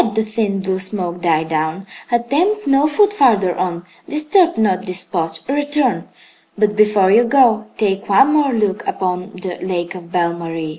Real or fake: real